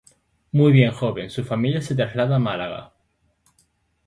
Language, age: Spanish, 19-29